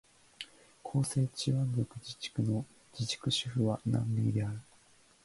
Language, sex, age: Japanese, male, under 19